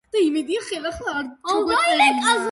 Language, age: Georgian, under 19